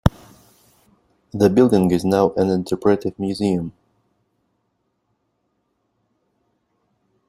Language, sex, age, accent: English, male, 30-39, England English